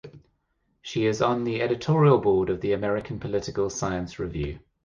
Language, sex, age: English, male, 50-59